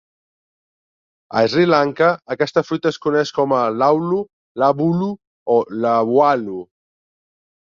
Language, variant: Catalan, Central